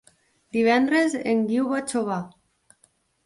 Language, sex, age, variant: Catalan, female, 30-39, Nord-Occidental